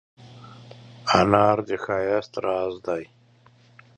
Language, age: Pashto, 40-49